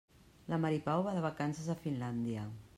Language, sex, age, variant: Catalan, female, 40-49, Central